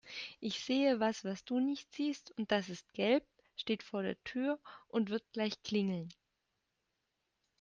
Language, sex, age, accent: German, female, 19-29, Deutschland Deutsch